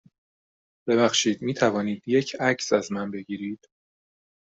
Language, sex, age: Persian, male, 30-39